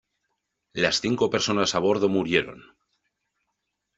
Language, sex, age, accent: Spanish, male, 40-49, España: Centro-Sur peninsular (Madrid, Toledo, Castilla-La Mancha)